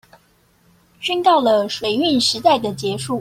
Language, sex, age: Chinese, female, 19-29